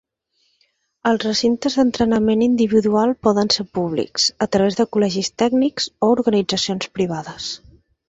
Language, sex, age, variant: Catalan, female, 30-39, Septentrional